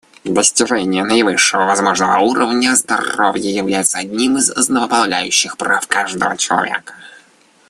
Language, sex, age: Russian, male, 19-29